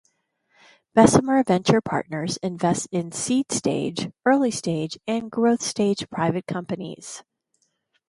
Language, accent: English, United States English